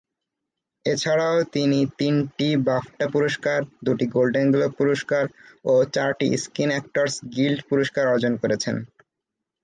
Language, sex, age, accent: Bengali, male, 19-29, Standard Bengali